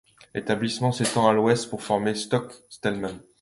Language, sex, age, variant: French, male, 19-29, Français de métropole